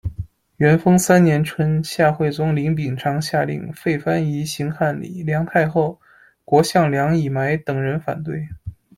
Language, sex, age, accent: Chinese, male, 30-39, 出生地：北京市